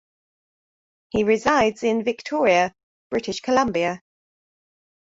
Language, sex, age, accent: English, female, 30-39, England English